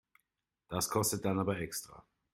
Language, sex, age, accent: German, male, 30-39, Deutschland Deutsch